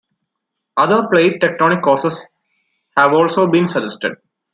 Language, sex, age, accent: English, male, 19-29, India and South Asia (India, Pakistan, Sri Lanka)